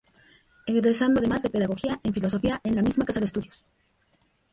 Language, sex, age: Spanish, female, 30-39